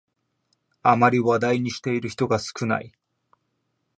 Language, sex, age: Japanese, male, 19-29